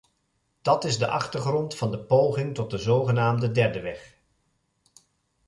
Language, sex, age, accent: Dutch, male, 50-59, Nederlands Nederlands